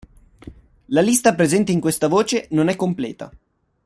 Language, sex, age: Italian, male, 19-29